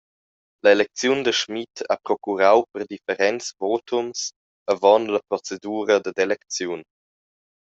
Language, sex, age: Romansh, male, under 19